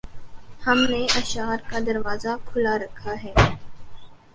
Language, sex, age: Urdu, female, 19-29